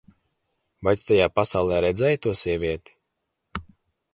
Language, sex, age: Latvian, male, 19-29